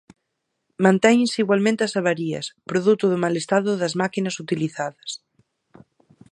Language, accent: Galician, Central (gheada); Normativo (estándar)